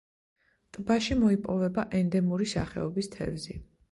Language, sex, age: Georgian, female, 30-39